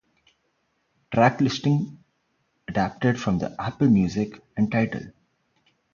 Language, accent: English, India and South Asia (India, Pakistan, Sri Lanka)